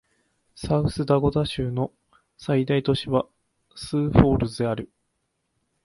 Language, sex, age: Japanese, male, 19-29